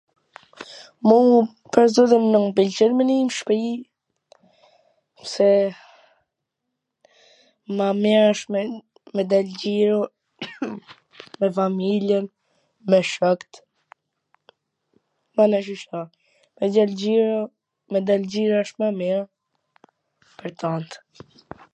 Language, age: Gheg Albanian, under 19